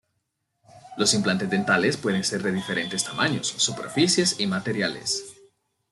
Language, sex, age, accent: Spanish, male, 19-29, América central